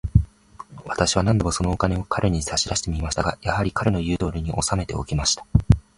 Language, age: Japanese, 19-29